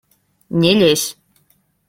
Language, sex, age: Russian, female, 19-29